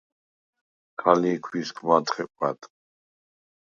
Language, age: Svan, 30-39